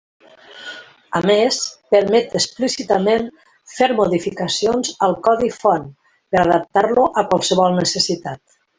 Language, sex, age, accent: Catalan, female, 50-59, valencià